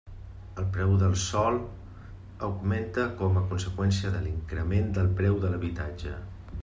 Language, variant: Catalan, Central